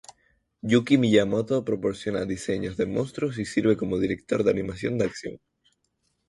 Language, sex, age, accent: Spanish, male, 19-29, España: Islas Canarias